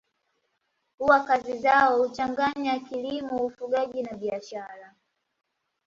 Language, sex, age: Swahili, female, 19-29